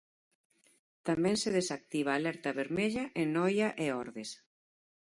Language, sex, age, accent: Galician, female, 40-49, Normativo (estándar)